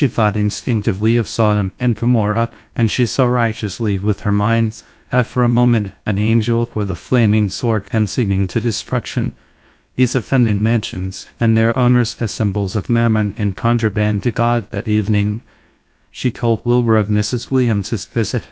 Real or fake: fake